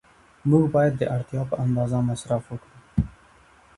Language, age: Pashto, 19-29